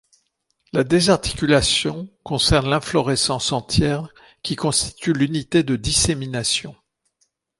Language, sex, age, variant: French, male, 60-69, Français de métropole